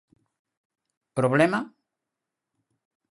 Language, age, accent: Galician, 60-69, Normativo (estándar)